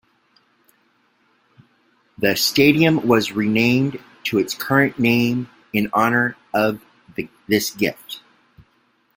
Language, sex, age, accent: English, male, 50-59, United States English